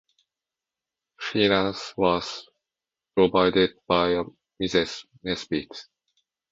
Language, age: English, under 19